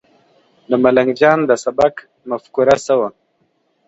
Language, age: Pashto, 30-39